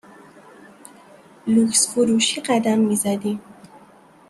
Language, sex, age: Persian, female, 19-29